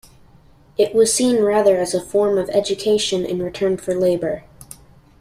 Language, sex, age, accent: English, male, under 19, United States English